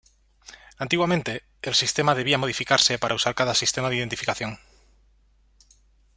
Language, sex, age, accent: Spanish, male, 30-39, España: Centro-Sur peninsular (Madrid, Toledo, Castilla-La Mancha)